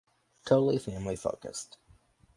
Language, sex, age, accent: English, male, under 19, United States English